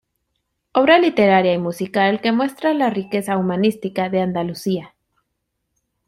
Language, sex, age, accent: Spanish, female, 30-39, México